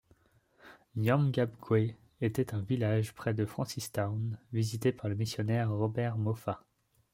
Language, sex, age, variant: French, male, 19-29, Français de métropole